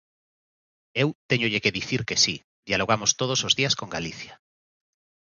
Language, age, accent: Galician, 40-49, Oriental (común en zona oriental)